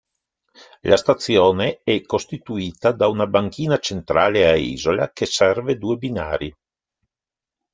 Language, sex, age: Italian, male, 60-69